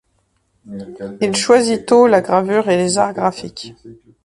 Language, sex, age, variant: French, female, 30-39, Français de métropole